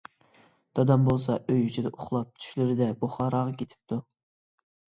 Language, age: Uyghur, 19-29